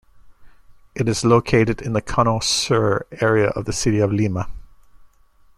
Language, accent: English, United States English